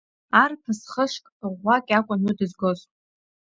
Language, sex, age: Abkhazian, female, under 19